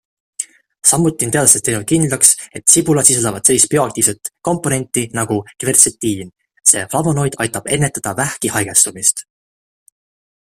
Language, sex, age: Estonian, male, 19-29